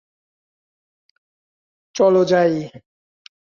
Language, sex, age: Bengali, male, 19-29